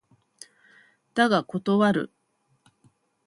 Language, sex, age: Japanese, female, 40-49